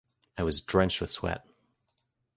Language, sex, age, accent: English, male, 30-39, Canadian English